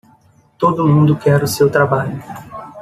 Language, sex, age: Portuguese, male, 30-39